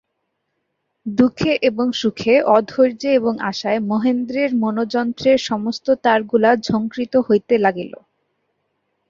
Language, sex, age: Bengali, female, 19-29